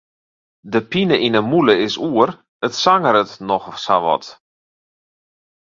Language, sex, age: Western Frisian, male, 40-49